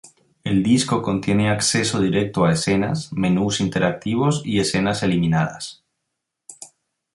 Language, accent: Spanish, Andino-Pacífico: Colombia, Perú, Ecuador, oeste de Bolivia y Venezuela andina